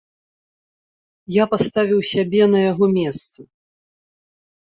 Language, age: Belarusian, 40-49